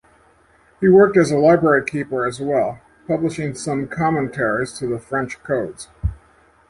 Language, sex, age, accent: English, male, 70-79, United States English